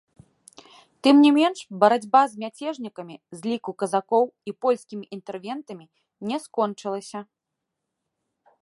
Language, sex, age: Belarusian, female, 30-39